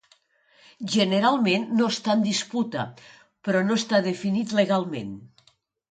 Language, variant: Catalan, Nord-Occidental